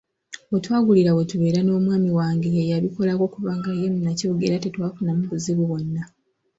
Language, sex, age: Ganda, female, 19-29